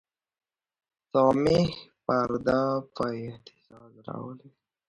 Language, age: Pashto, under 19